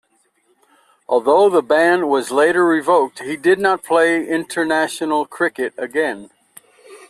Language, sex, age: English, male, 60-69